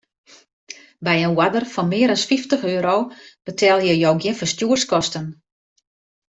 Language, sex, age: Western Frisian, female, 50-59